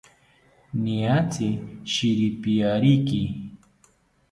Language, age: South Ucayali Ashéninka, 40-49